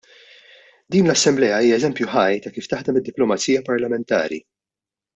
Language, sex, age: Maltese, male, 40-49